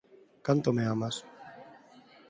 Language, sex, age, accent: Galician, male, under 19, Neofalante